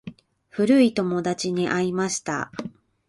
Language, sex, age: Japanese, female, 19-29